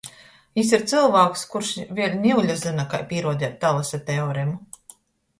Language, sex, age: Latgalian, female, 40-49